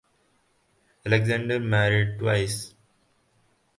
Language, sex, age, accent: English, male, under 19, India and South Asia (India, Pakistan, Sri Lanka)